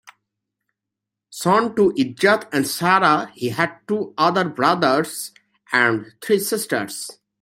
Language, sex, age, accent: English, male, 19-29, United States English